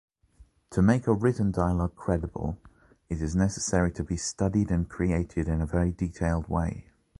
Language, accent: English, England English